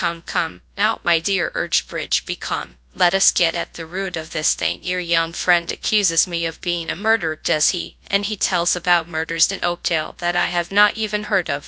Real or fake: fake